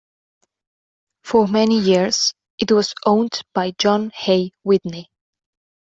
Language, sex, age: English, female, 19-29